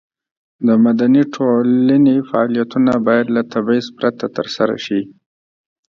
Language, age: Pashto, 30-39